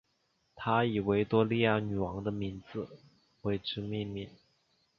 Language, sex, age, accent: Chinese, male, 19-29, 出生地：江西省